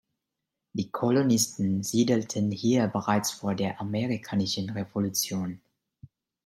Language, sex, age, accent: German, male, 30-39, Deutschland Deutsch